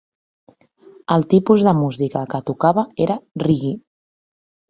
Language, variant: Catalan, Central